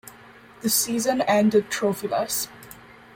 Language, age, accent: English, under 19, Scottish English